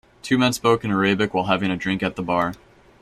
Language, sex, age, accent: English, male, 19-29, United States English